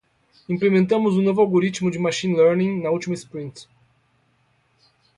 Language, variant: Portuguese, Portuguese (Brasil)